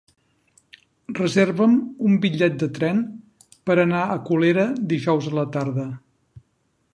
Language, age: Catalan, 60-69